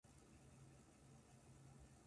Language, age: Japanese, 19-29